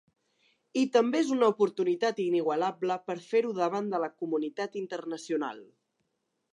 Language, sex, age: Catalan, male, 19-29